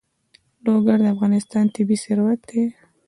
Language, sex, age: Pashto, female, 19-29